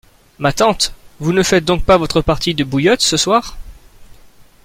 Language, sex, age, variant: French, male, 19-29, Français de métropole